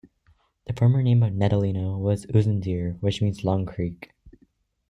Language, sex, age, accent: English, male, under 19, United States English